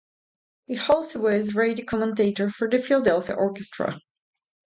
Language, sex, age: English, female, 30-39